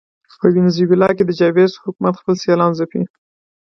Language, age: Pashto, 19-29